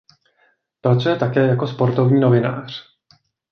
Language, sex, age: Czech, male, 40-49